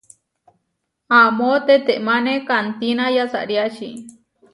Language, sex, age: Huarijio, female, 19-29